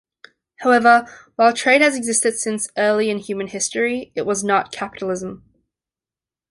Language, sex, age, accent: English, female, 19-29, Australian English